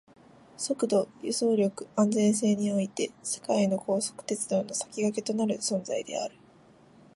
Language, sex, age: Japanese, female, under 19